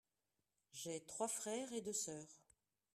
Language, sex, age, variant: French, female, 60-69, Français de métropole